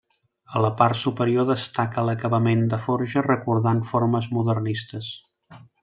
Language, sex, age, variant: Catalan, male, 30-39, Central